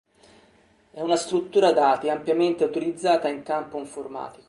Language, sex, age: Italian, male, 40-49